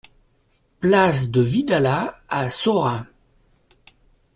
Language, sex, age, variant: French, male, 60-69, Français de métropole